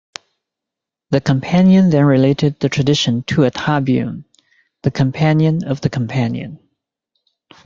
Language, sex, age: English, male, 30-39